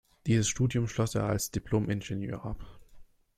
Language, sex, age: German, male, 19-29